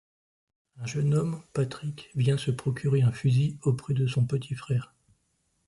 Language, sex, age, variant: French, male, 40-49, Français de métropole